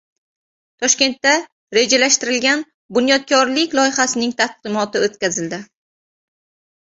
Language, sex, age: Uzbek, female, 30-39